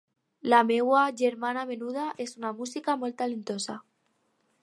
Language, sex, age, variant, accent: Catalan, female, under 19, Alacantí, aprenent (recent, des del castellà)